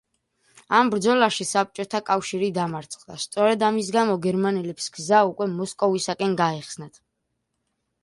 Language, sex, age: Georgian, male, under 19